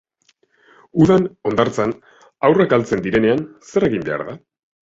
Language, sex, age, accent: Basque, male, 19-29, Erdialdekoa edo Nafarra (Gipuzkoa, Nafarroa)